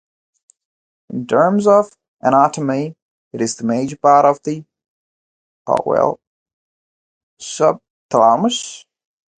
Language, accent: English, India and South Asia (India, Pakistan, Sri Lanka)